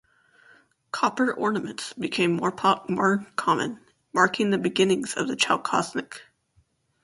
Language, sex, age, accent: English, female, 19-29, United States English